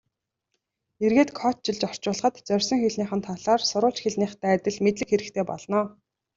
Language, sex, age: Mongolian, female, 19-29